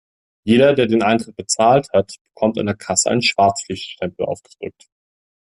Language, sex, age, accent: German, male, 19-29, Deutschland Deutsch